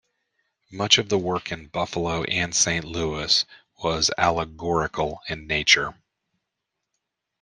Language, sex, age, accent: English, male, 40-49, United States English